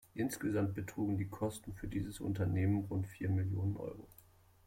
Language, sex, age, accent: German, male, 30-39, Deutschland Deutsch